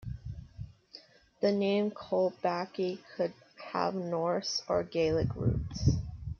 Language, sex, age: English, female, 19-29